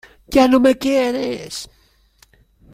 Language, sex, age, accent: Spanish, male, 50-59, España: Norte peninsular (Asturias, Castilla y León, Cantabria, País Vasco, Navarra, Aragón, La Rioja, Guadalajara, Cuenca)